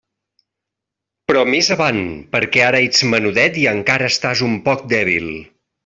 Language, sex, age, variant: Catalan, male, 50-59, Central